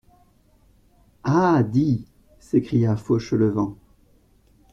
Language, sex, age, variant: French, male, 40-49, Français de métropole